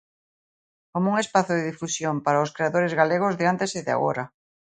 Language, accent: Galician, Atlántico (seseo e gheada)